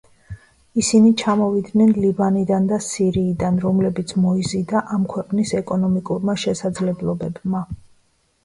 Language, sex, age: Georgian, female, 40-49